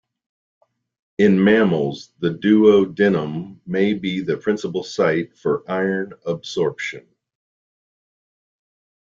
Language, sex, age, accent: English, male, 40-49, United States English